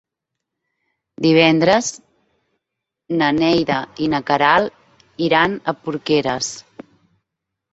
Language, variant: Catalan, Nord-Occidental